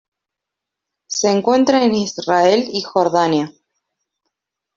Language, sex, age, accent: Spanish, female, 19-29, Rioplatense: Argentina, Uruguay, este de Bolivia, Paraguay